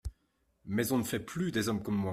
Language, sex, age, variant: French, male, 50-59, Français de métropole